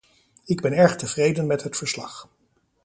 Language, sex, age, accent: Dutch, male, 50-59, Nederlands Nederlands